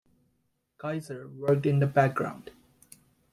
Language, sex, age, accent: English, male, 19-29, United States English